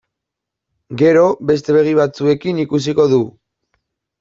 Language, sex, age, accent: Basque, male, 19-29, Mendebalekoa (Araba, Bizkaia, Gipuzkoako mendebaleko herri batzuk)